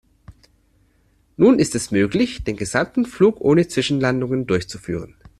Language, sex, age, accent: German, male, 30-39, Deutschland Deutsch